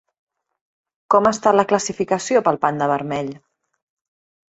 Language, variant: Catalan, Central